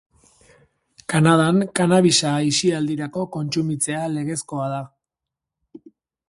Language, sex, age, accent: Basque, male, 30-39, Mendebalekoa (Araba, Bizkaia, Gipuzkoako mendebaleko herri batzuk)